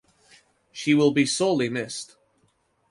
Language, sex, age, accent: English, male, 19-29, England English